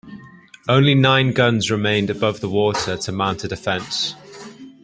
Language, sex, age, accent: English, male, 19-29, Welsh English